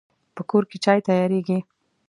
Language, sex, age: Pashto, female, 19-29